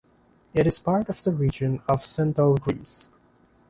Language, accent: English, Filipino